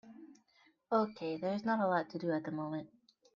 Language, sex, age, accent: English, female, under 19, United States English